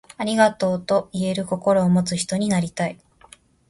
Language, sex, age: Japanese, female, 30-39